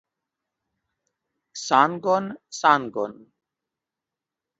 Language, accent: Esperanto, Internacia